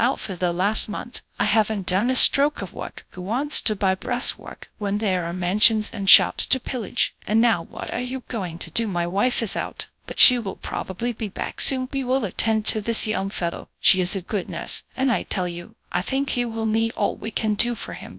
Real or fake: fake